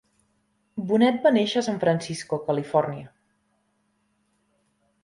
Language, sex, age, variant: Catalan, female, 30-39, Central